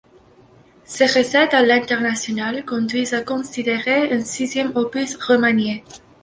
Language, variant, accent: French, Français d'Amérique du Nord, Français du Canada